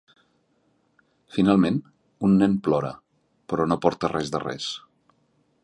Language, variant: Catalan, Central